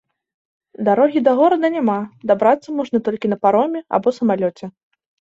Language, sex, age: Belarusian, female, 19-29